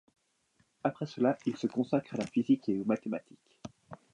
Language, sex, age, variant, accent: French, male, 19-29, Français d'Europe, Français de Suisse